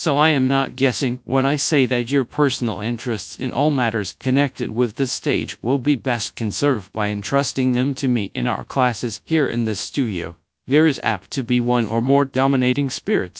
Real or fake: fake